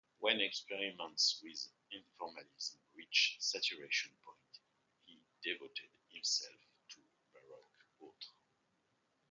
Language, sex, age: English, male, 40-49